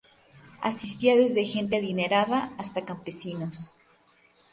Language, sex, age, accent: Spanish, female, 19-29, México